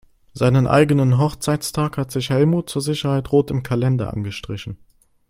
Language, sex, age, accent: German, male, 19-29, Deutschland Deutsch